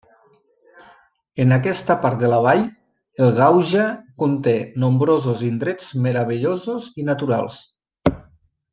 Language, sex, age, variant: Catalan, male, 40-49, Nord-Occidental